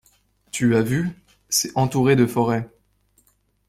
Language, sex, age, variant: French, male, 19-29, Français de métropole